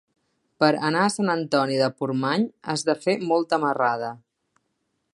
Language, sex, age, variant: Catalan, female, 30-39, Central